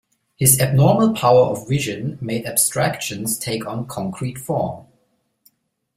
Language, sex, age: English, male, 30-39